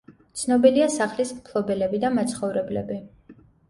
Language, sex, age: Georgian, female, 19-29